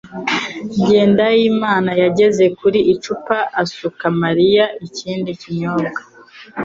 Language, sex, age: Kinyarwanda, female, 19-29